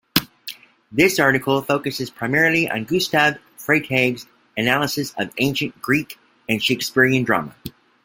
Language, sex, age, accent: English, male, 50-59, United States English